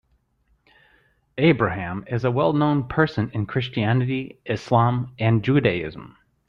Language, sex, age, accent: English, male, 30-39, United States English